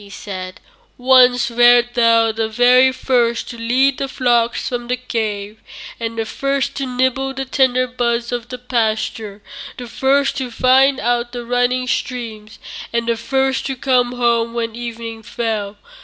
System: none